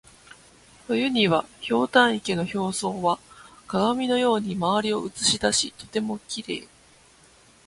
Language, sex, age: Japanese, female, 30-39